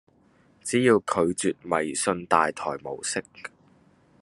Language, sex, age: Cantonese, male, under 19